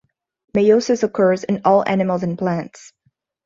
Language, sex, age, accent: English, female, 19-29, United States English